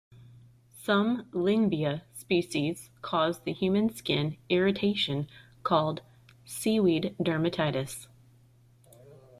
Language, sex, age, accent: English, female, 30-39, United States English